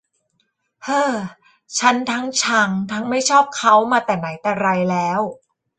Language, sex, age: Thai, female, 40-49